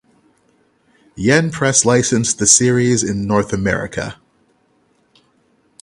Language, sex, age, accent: English, male, 30-39, United States English; England English